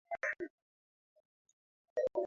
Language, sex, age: Swahili, female, 19-29